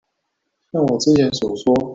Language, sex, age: Chinese, male, 19-29